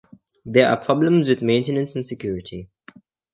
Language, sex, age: English, male, under 19